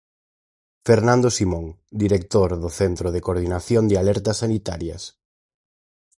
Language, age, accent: Galician, 30-39, Oriental (común en zona oriental)